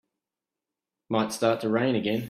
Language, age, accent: English, 40-49, Australian English